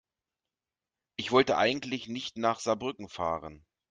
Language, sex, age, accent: German, male, 40-49, Deutschland Deutsch